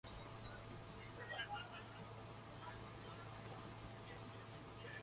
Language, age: English, 19-29